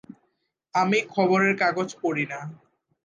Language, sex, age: Bengali, male, 19-29